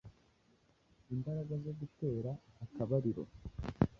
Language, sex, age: Kinyarwanda, male, 19-29